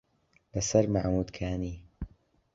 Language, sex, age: Central Kurdish, male, 19-29